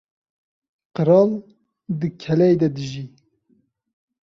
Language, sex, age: Kurdish, male, 19-29